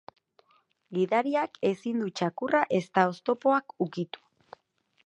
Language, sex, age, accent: Basque, female, 30-39, Erdialdekoa edo Nafarra (Gipuzkoa, Nafarroa)